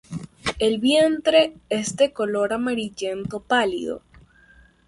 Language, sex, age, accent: Spanish, female, under 19, Caribe: Cuba, Venezuela, Puerto Rico, República Dominicana, Panamá, Colombia caribeña, México caribeño, Costa del golfo de México